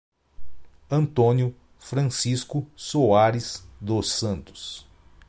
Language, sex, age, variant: Portuguese, male, 30-39, Portuguese (Brasil)